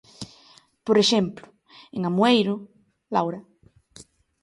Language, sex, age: Galician, female, 19-29